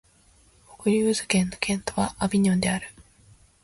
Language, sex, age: Japanese, female, 19-29